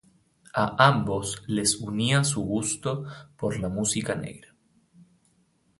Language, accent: Spanish, Chileno: Chile, Cuyo